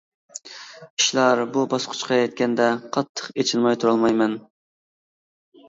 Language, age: Uyghur, 19-29